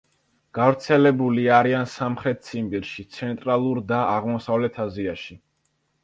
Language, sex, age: Georgian, male, under 19